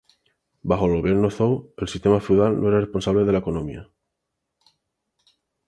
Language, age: Spanish, 19-29